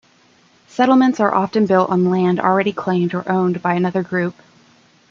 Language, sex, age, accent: English, female, 19-29, United States English